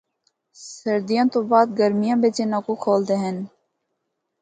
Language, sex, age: Northern Hindko, female, 19-29